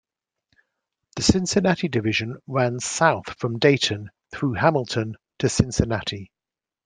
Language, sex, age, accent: English, male, 50-59, England English